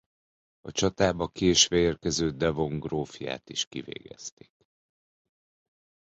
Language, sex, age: Hungarian, male, 40-49